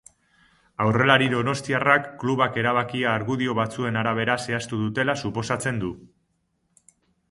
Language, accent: Basque, Mendebalekoa (Araba, Bizkaia, Gipuzkoako mendebaleko herri batzuk)